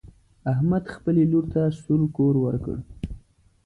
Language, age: Pashto, 30-39